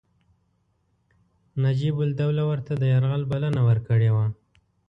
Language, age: Pashto, 19-29